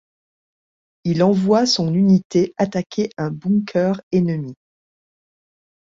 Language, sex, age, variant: French, female, 40-49, Français de métropole